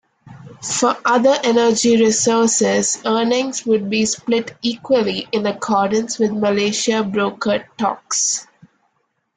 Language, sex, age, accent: English, female, 19-29, India and South Asia (India, Pakistan, Sri Lanka)